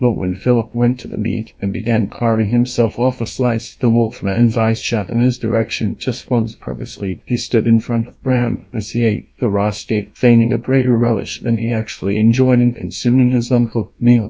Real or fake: fake